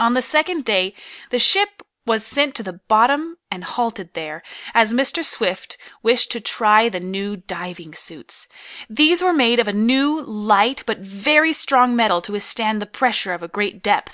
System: none